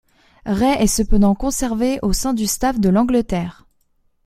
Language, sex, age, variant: French, female, 19-29, Français de métropole